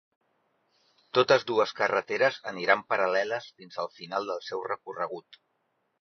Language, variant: Catalan, Central